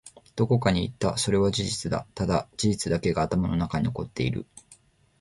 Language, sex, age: Japanese, male, 19-29